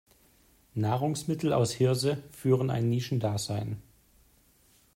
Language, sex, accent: German, male, Deutschland Deutsch